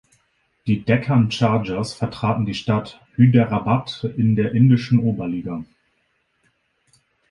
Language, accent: German, Deutschland Deutsch